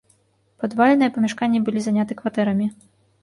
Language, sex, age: Belarusian, female, 30-39